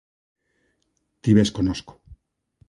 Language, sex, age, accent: Galician, male, 50-59, Normativo (estándar)